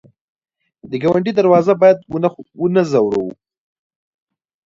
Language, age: Pashto, 19-29